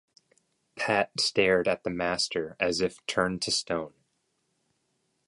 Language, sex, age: English, male, 30-39